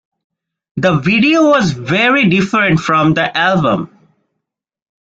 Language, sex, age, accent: English, male, 19-29, India and South Asia (India, Pakistan, Sri Lanka)